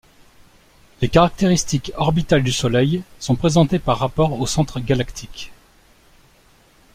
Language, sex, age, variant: French, male, 40-49, Français de métropole